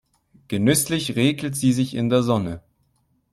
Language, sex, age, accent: German, male, 30-39, Schweizerdeutsch